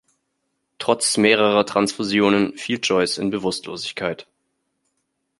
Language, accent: German, Deutschland Deutsch